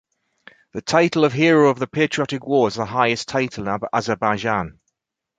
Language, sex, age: English, male, 50-59